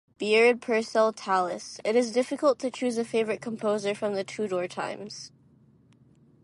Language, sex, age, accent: English, female, under 19, United States English